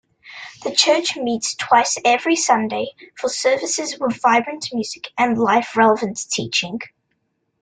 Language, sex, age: English, female, under 19